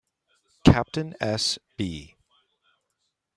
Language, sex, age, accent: English, male, 19-29, United States English